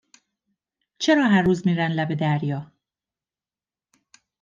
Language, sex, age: Persian, female, 40-49